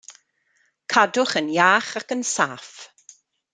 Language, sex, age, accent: Welsh, female, 40-49, Y Deyrnas Unedig Cymraeg